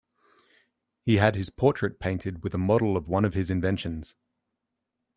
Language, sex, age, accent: English, male, 30-39, Australian English